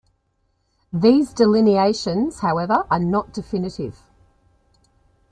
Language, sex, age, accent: English, female, 50-59, Australian English